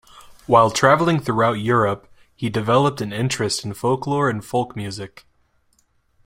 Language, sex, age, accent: English, male, 19-29, United States English